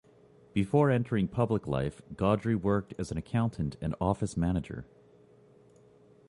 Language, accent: English, Canadian English